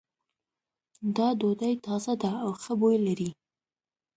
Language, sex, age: Pashto, female, 19-29